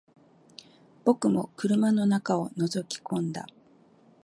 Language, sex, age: Japanese, female, 50-59